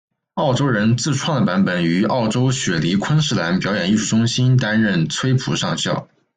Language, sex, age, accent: Chinese, male, 19-29, 出生地：山东省